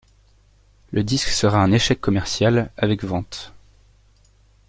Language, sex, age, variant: French, male, 19-29, Français de métropole